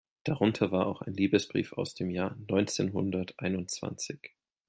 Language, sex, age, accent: German, male, 30-39, Deutschland Deutsch